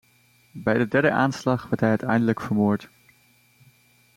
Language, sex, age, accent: Dutch, male, 19-29, Nederlands Nederlands